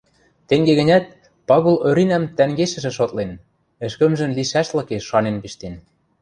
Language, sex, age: Western Mari, male, 19-29